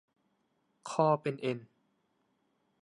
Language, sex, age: Thai, male, 19-29